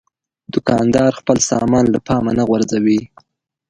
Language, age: Pashto, 19-29